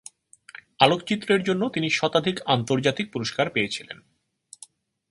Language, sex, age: Bengali, male, 30-39